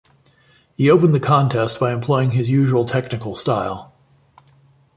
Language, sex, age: English, male, 40-49